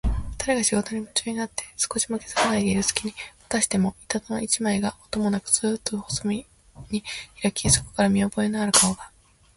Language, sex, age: Japanese, female, 19-29